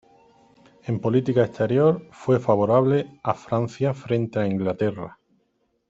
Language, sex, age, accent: Spanish, male, 40-49, España: Sur peninsular (Andalucia, Extremadura, Murcia)